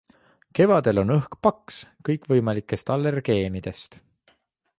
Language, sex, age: Estonian, male, 19-29